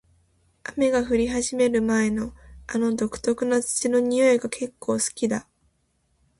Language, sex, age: Japanese, female, 19-29